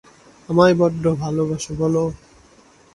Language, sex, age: Bengali, male, 19-29